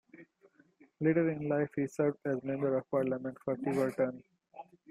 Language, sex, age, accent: English, male, 19-29, India and South Asia (India, Pakistan, Sri Lanka)